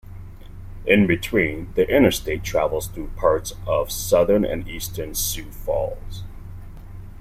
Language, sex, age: English, male, 40-49